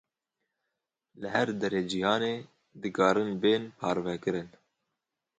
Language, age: Kurdish, 19-29